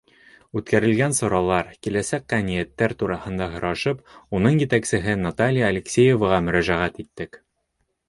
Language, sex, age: Bashkir, male, under 19